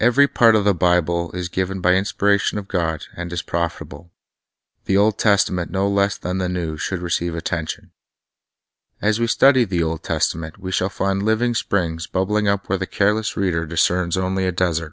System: none